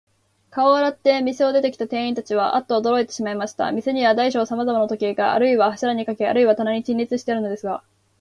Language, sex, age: Japanese, female, 19-29